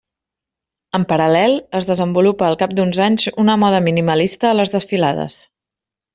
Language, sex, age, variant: Catalan, female, 30-39, Central